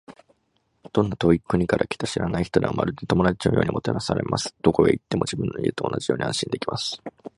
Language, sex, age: Japanese, male, 19-29